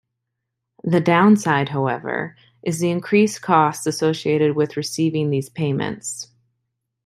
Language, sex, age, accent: English, female, 30-39, United States English